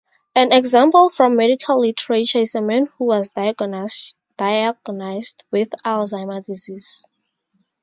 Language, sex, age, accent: English, female, 19-29, Southern African (South Africa, Zimbabwe, Namibia)